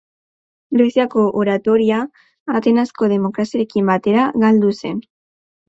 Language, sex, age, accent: Basque, female, under 19, Mendebalekoa (Araba, Bizkaia, Gipuzkoako mendebaleko herri batzuk)